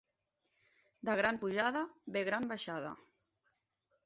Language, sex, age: Catalan, female, 30-39